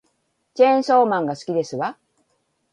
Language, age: Japanese, 50-59